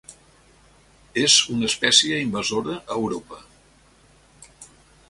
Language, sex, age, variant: Catalan, male, 70-79, Central